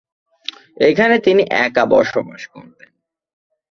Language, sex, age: Bengali, male, 19-29